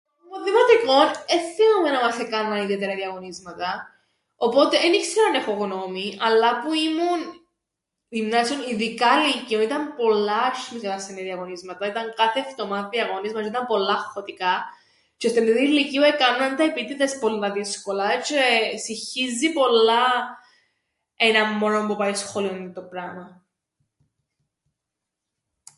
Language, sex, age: Greek, female, 19-29